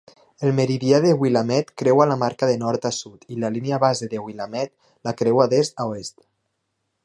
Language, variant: Catalan, Nord-Occidental